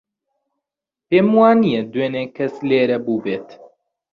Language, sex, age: Central Kurdish, male, 19-29